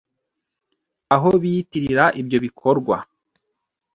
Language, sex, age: Kinyarwanda, male, 30-39